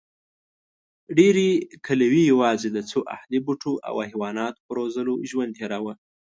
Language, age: Pashto, 19-29